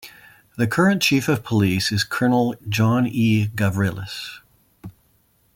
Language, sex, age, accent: English, male, 50-59, Canadian English